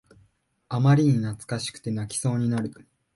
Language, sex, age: Japanese, male, 19-29